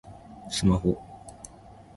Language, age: Japanese, under 19